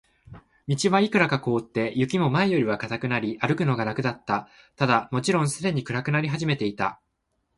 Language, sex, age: Japanese, male, 19-29